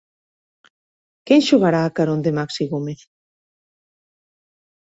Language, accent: Galician, Normativo (estándar)